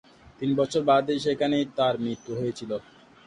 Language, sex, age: Bengali, male, 19-29